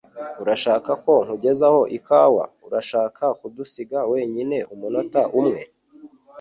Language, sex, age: Kinyarwanda, male, 19-29